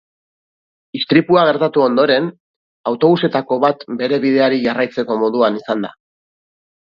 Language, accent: Basque, Erdialdekoa edo Nafarra (Gipuzkoa, Nafarroa)